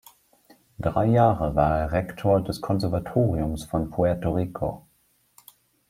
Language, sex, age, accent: German, male, 30-39, Deutschland Deutsch